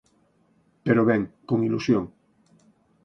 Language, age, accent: Galician, 50-59, Central (gheada)